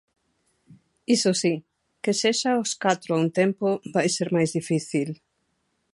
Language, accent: Galician, Normativo (estándar)